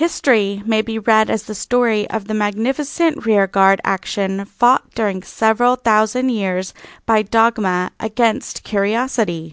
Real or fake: real